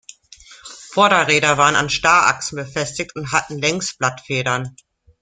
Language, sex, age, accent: German, female, 50-59, Deutschland Deutsch